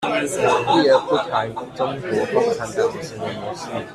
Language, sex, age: Chinese, male, 19-29